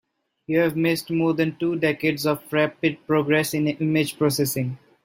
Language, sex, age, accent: English, male, under 19, India and South Asia (India, Pakistan, Sri Lanka)